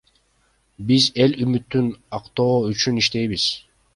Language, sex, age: Kyrgyz, male, 19-29